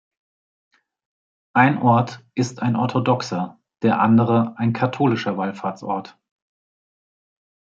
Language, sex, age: German, male, 40-49